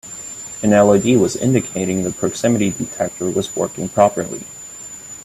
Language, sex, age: English, male, 19-29